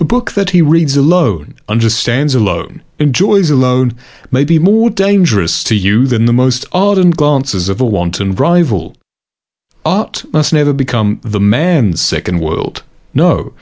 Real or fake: real